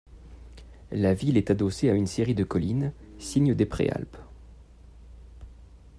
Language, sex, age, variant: French, male, 30-39, Français de métropole